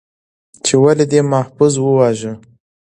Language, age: Pashto, 19-29